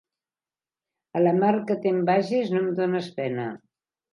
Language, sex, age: Catalan, female, 70-79